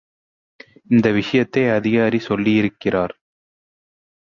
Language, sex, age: Tamil, male, 19-29